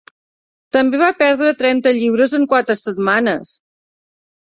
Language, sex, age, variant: Catalan, female, 60-69, Central